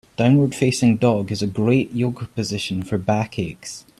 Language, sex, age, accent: English, male, 19-29, Scottish English